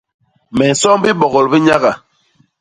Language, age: Basaa, 40-49